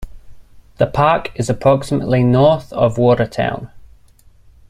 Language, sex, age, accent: English, male, 30-39, Australian English